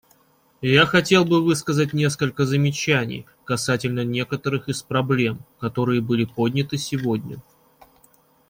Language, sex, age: Russian, male, 30-39